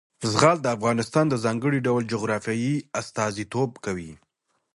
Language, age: Pashto, 19-29